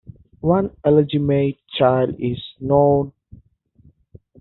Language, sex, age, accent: English, male, 19-29, England English